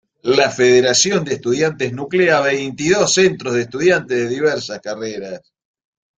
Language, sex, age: Spanish, male, 40-49